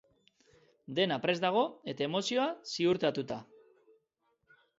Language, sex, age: Basque, male, 30-39